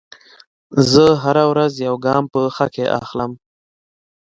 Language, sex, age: Pashto, male, 19-29